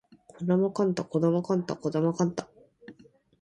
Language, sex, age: Japanese, female, 19-29